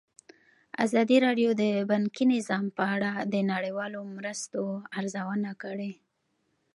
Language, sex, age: Pashto, female, 19-29